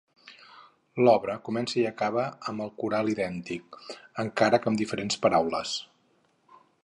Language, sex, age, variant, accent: Catalan, male, 50-59, Central, central